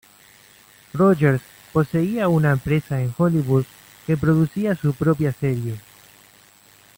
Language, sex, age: Spanish, male, 19-29